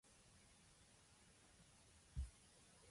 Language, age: English, 19-29